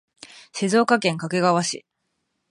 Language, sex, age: Japanese, female, 19-29